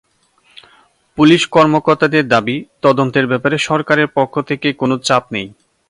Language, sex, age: Bengali, male, 19-29